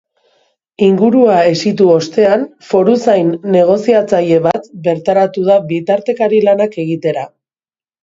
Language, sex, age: Basque, female, 40-49